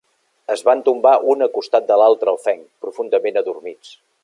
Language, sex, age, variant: Catalan, male, 40-49, Central